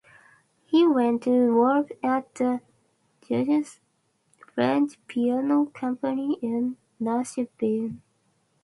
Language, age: English, 19-29